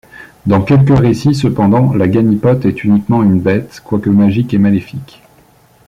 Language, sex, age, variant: French, male, 30-39, Français de métropole